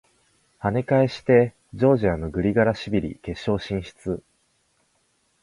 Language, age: Japanese, 19-29